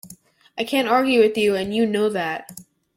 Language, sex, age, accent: English, male, under 19, United States English